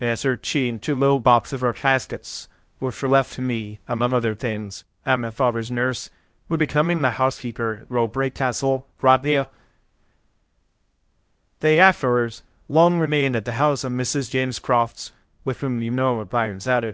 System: TTS, VITS